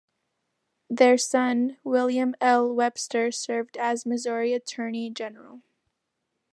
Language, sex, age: English, female, under 19